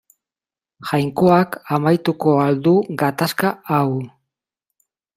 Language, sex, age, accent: Basque, male, 50-59, Mendebalekoa (Araba, Bizkaia, Gipuzkoako mendebaleko herri batzuk)